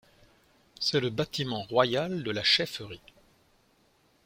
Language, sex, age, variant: French, male, 40-49, Français de métropole